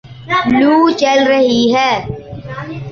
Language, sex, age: Urdu, male, 40-49